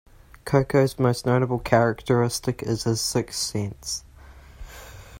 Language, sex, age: English, male, under 19